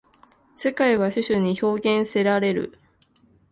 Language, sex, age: Japanese, female, 19-29